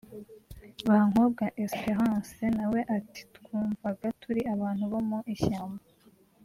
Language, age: Kinyarwanda, 19-29